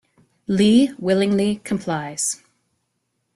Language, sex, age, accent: English, female, 40-49, United States English